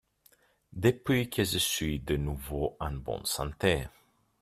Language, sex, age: French, male, 30-39